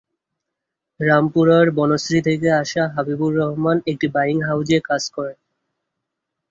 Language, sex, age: Bengali, male, 19-29